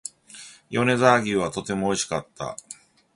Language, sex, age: Japanese, male, 50-59